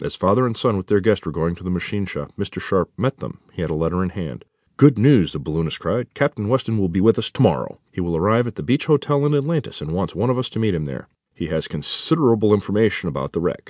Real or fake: real